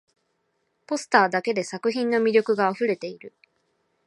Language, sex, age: Japanese, female, under 19